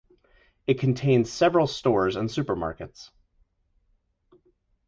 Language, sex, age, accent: English, male, 30-39, United States English